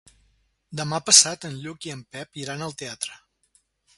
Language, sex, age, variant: Catalan, male, 60-69, Central